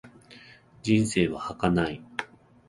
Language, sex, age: Japanese, male, 30-39